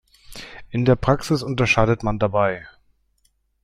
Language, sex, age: German, male, 30-39